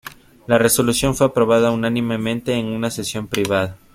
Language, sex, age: Spanish, male, 30-39